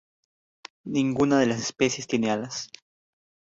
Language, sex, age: Spanish, male, under 19